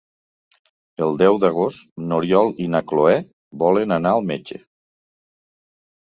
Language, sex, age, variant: Catalan, male, 40-49, Central